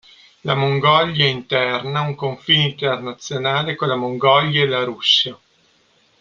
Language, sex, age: Italian, male, 30-39